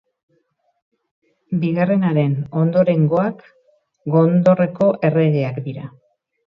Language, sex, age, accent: Basque, female, 60-69, Erdialdekoa edo Nafarra (Gipuzkoa, Nafarroa)